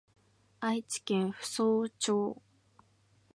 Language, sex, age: Japanese, female, 19-29